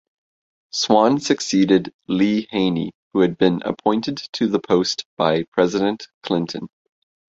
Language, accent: English, Canadian English